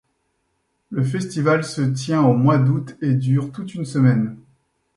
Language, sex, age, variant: French, male, 30-39, Français de métropole